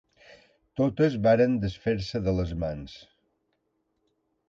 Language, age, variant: Catalan, 60-69, Balear